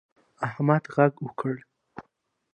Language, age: Pashto, 19-29